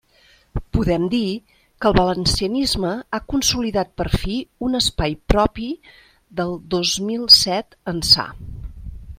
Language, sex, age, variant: Catalan, female, 50-59, Central